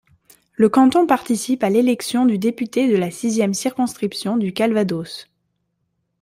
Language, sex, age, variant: French, female, 19-29, Français de métropole